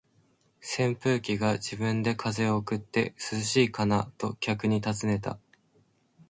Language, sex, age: Japanese, male, 19-29